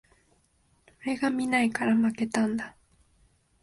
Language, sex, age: Japanese, female, 19-29